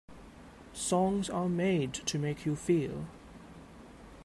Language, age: English, 30-39